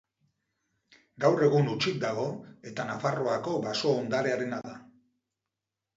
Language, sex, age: Basque, male, 50-59